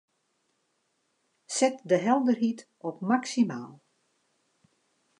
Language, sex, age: Western Frisian, female, 50-59